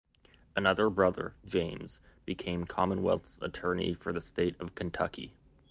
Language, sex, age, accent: English, male, 19-29, United States English